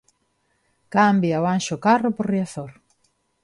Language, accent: Galician, Neofalante